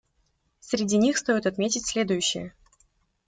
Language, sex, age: Russian, female, 19-29